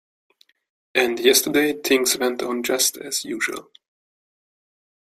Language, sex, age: English, male, 19-29